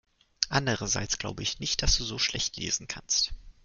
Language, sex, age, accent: German, male, 19-29, Deutschland Deutsch